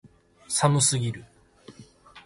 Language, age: Japanese, 19-29